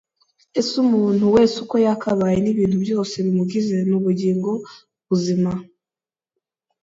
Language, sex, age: Kinyarwanda, female, 19-29